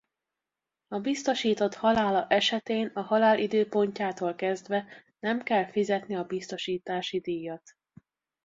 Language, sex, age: Hungarian, female, 19-29